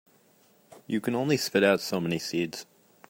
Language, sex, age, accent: English, male, 19-29, United States English